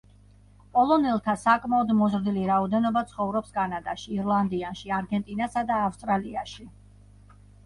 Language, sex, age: Georgian, female, 40-49